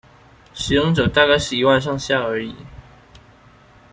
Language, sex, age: Chinese, male, 19-29